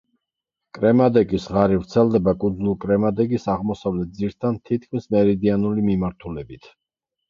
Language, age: Georgian, 50-59